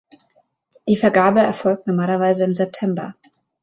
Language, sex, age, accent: German, female, 19-29, Deutschland Deutsch